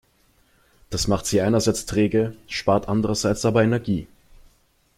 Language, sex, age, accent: German, male, 19-29, Österreichisches Deutsch